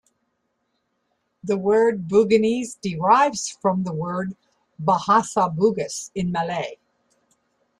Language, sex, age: English, female, 70-79